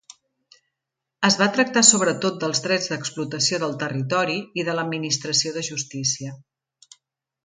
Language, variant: Catalan, Central